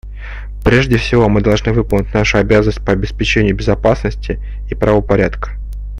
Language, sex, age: Russian, male, 30-39